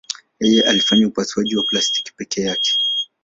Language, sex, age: Swahili, male, 19-29